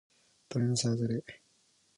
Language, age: Japanese, 19-29